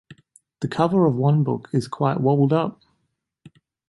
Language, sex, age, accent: English, male, 19-29, Australian English